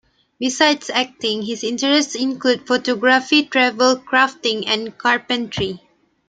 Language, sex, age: English, female, 19-29